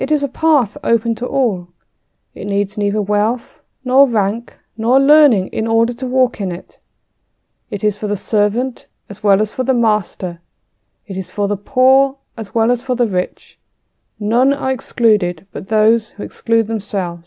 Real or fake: real